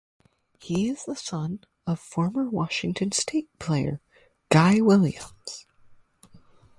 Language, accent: English, United States English